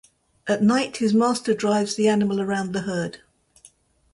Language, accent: English, England English